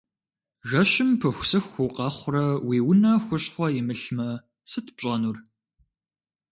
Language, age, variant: Kabardian, 19-29, Адыгэбзэ (Къэбэрдей, Кирил, псоми зэдай)